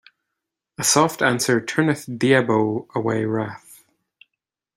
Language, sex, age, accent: English, male, 19-29, Irish English